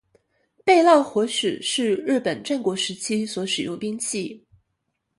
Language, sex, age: Chinese, female, 19-29